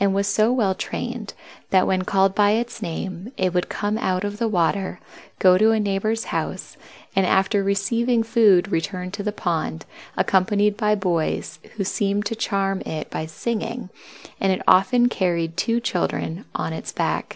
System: none